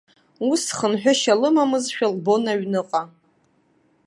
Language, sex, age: Abkhazian, female, 30-39